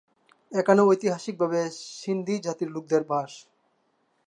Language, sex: Bengali, male